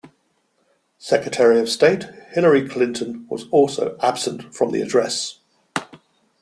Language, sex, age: English, male, 60-69